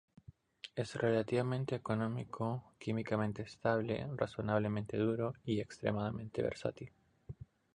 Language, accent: Spanish, Andino-Pacífico: Colombia, Perú, Ecuador, oeste de Bolivia y Venezuela andina